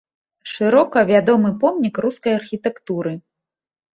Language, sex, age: Belarusian, female, 30-39